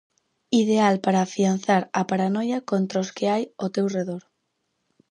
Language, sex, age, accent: Galician, female, under 19, Central (gheada)